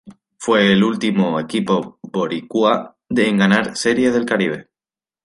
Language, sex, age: Spanish, male, 19-29